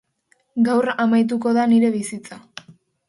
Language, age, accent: Basque, under 19, Mendebalekoa (Araba, Bizkaia, Gipuzkoako mendebaleko herri batzuk)